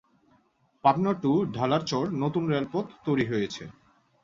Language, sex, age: Bengali, male, 19-29